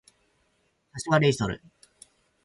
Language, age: Japanese, 19-29